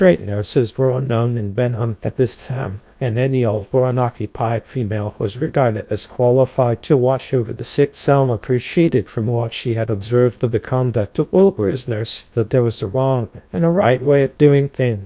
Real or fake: fake